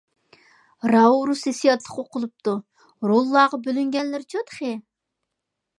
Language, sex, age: Uyghur, female, 40-49